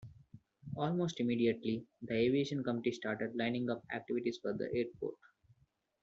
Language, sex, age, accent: English, male, 19-29, India and South Asia (India, Pakistan, Sri Lanka)